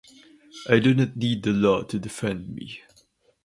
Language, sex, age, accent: English, male, 19-29, Filipino